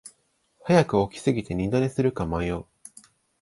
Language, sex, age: Japanese, male, 19-29